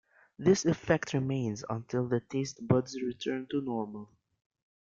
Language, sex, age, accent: English, male, under 19, United States English